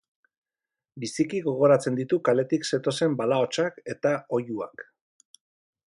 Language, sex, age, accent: Basque, male, 40-49, Mendebalekoa (Araba, Bizkaia, Gipuzkoako mendebaleko herri batzuk)